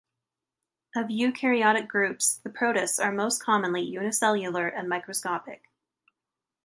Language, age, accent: English, 19-29, United States English